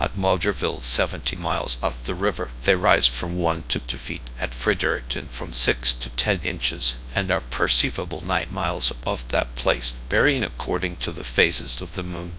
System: TTS, GradTTS